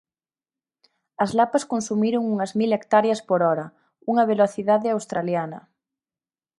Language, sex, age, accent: Galician, female, 19-29, Central (gheada); Normativo (estándar)